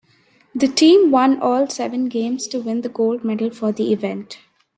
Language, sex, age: English, female, under 19